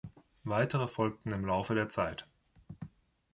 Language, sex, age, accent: German, male, 30-39, Deutschland Deutsch